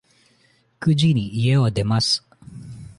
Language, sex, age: Japanese, male, 19-29